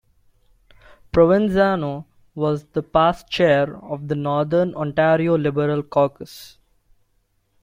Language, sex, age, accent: English, male, 19-29, India and South Asia (India, Pakistan, Sri Lanka)